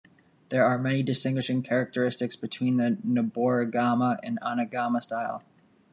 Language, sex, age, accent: English, male, 19-29, United States English